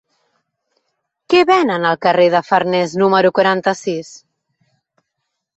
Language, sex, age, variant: Catalan, female, 40-49, Central